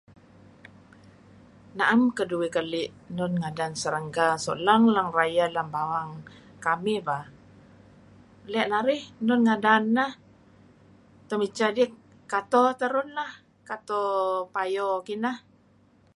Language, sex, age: Kelabit, female, 60-69